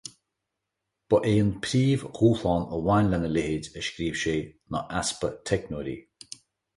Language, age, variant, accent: Irish, 50-59, Gaeilge Chonnacht, Cainteoir dúchais, Gaeltacht